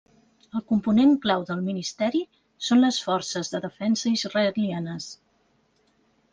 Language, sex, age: Catalan, female, 40-49